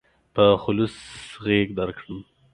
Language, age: Pashto, 19-29